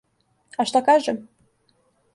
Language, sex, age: Serbian, female, 19-29